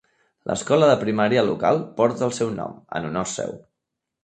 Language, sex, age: Catalan, male, 30-39